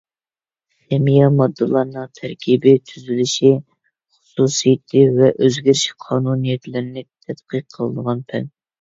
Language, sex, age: Uyghur, male, 19-29